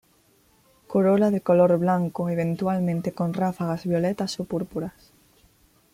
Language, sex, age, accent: Spanish, female, 19-29, España: Sur peninsular (Andalucia, Extremadura, Murcia)